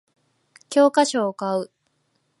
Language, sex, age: Japanese, female, 19-29